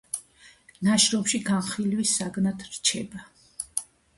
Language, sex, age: Georgian, female, 60-69